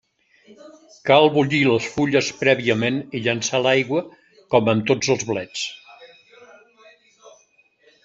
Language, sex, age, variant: Catalan, male, 70-79, Central